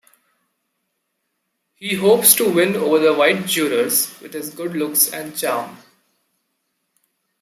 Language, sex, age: English, male, 19-29